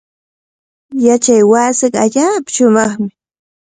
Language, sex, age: Cajatambo North Lima Quechua, female, 30-39